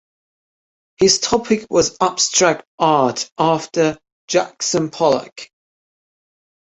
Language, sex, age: English, male, 19-29